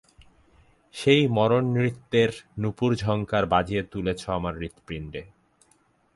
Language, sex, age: Bengali, male, 19-29